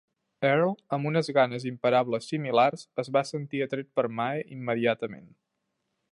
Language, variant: Catalan, Central